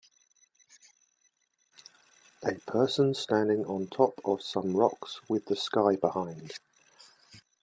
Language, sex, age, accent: English, male, 40-49, England English